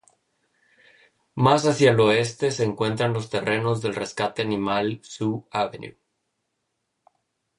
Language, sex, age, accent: Spanish, male, 30-39, México